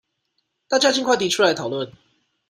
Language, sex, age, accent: Chinese, male, 30-39, 出生地：臺北市